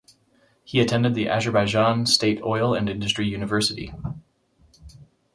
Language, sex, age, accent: English, male, 30-39, United States English